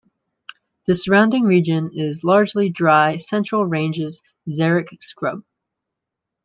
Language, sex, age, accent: English, male, 19-29, United States English